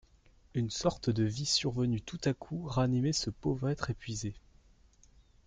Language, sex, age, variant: French, male, 19-29, Français de métropole